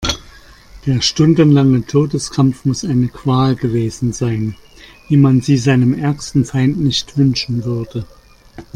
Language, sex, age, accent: German, male, 50-59, Deutschland Deutsch